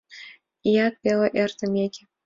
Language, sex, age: Mari, female, under 19